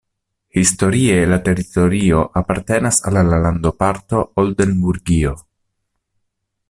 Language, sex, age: Esperanto, male, 30-39